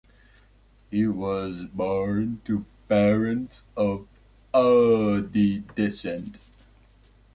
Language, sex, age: English, male, 19-29